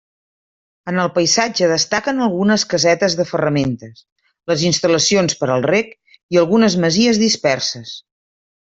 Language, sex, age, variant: Catalan, female, 50-59, Central